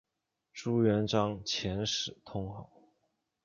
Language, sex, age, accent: Chinese, male, 19-29, 出生地：江西省